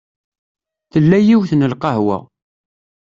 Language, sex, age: Kabyle, male, 30-39